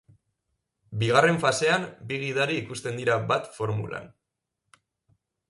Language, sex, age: Basque, male, 19-29